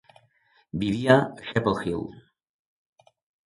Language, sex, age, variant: Catalan, male, 60-69, Balear